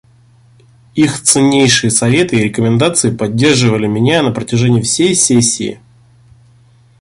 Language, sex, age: Russian, male, 30-39